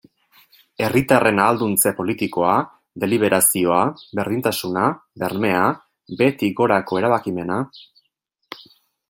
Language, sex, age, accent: Basque, male, 30-39, Erdialdekoa edo Nafarra (Gipuzkoa, Nafarroa)